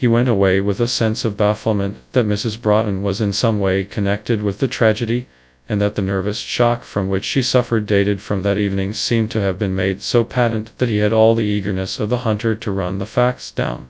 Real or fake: fake